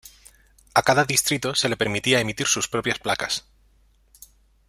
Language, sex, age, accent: Spanish, male, 30-39, España: Centro-Sur peninsular (Madrid, Toledo, Castilla-La Mancha)